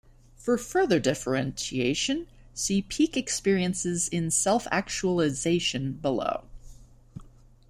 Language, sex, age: English, female, 19-29